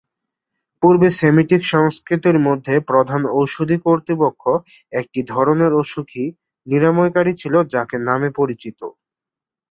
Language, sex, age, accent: Bengali, male, 19-29, Native